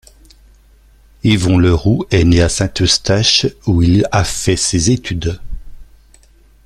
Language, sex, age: French, male, 50-59